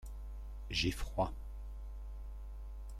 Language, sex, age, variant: French, male, 40-49, Français de métropole